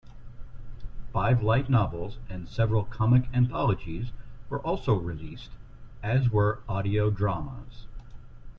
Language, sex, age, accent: English, male, 50-59, United States English